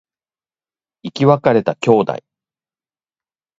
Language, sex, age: Japanese, male, 50-59